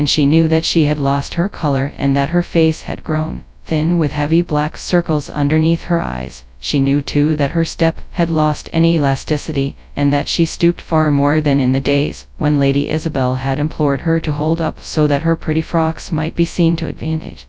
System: TTS, FastPitch